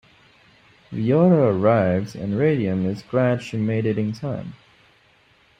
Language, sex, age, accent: English, male, 19-29, United States English